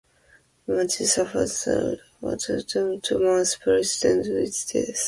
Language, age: English, 19-29